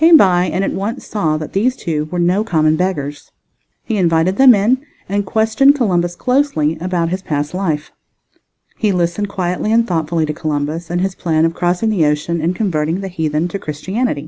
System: none